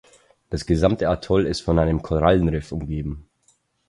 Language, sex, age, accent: German, male, 19-29, Österreichisches Deutsch